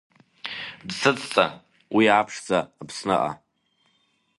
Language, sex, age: Abkhazian, male, under 19